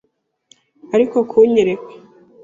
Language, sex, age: Kinyarwanda, female, 19-29